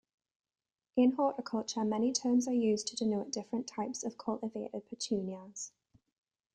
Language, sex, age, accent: English, female, 30-39, England English